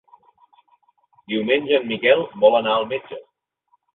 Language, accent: Catalan, central; nord-occidental